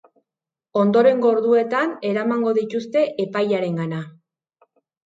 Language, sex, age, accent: Basque, female, 40-49, Erdialdekoa edo Nafarra (Gipuzkoa, Nafarroa)